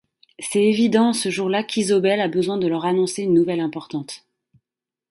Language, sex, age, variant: French, female, 30-39, Français de métropole